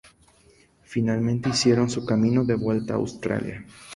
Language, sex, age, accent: Spanish, male, 19-29, México